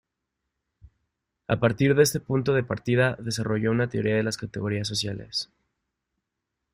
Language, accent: Spanish, México